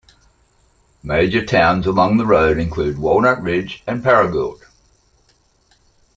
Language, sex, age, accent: English, male, 60-69, Australian English